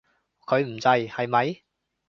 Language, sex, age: Cantonese, male, 19-29